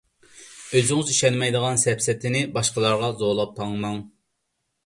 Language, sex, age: Uyghur, male, 30-39